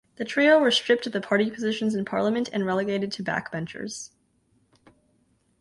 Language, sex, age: English, female, under 19